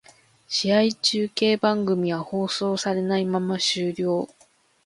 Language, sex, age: Japanese, female, 19-29